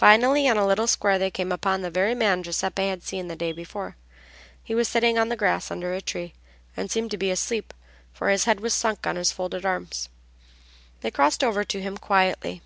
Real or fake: real